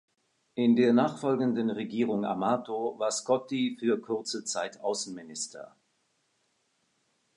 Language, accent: German, Schweizerdeutsch